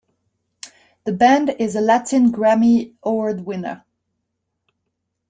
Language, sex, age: English, male, 19-29